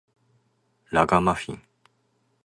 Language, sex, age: Japanese, male, 19-29